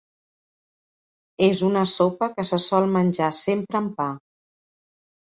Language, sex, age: Catalan, female, 50-59